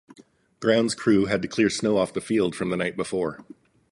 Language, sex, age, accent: English, male, 50-59, United States English